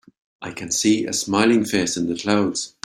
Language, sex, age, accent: English, male, 60-69, Irish English